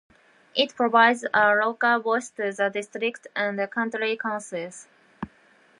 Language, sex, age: English, female, 19-29